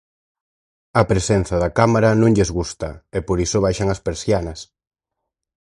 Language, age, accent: Galician, 30-39, Oriental (común en zona oriental)